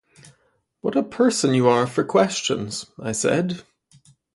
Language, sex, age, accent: English, male, 30-39, Canadian English